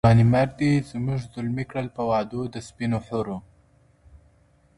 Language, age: Pashto, under 19